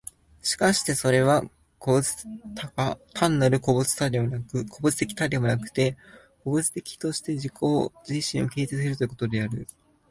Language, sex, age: Japanese, male, 19-29